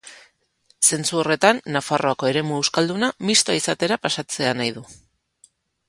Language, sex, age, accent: Basque, female, 40-49, Mendebalekoa (Araba, Bizkaia, Gipuzkoako mendebaleko herri batzuk)